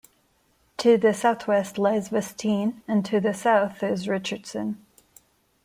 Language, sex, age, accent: English, female, 30-39, India and South Asia (India, Pakistan, Sri Lanka)